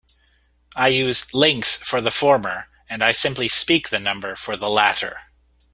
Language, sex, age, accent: English, male, 40-49, Canadian English